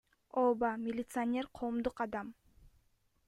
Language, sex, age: Kyrgyz, female, 19-29